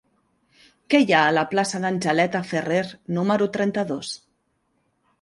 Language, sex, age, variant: Catalan, female, 40-49, Central